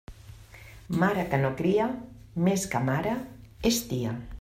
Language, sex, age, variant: Catalan, female, 50-59, Central